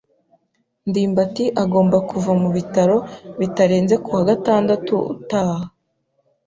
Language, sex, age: Kinyarwanda, female, 19-29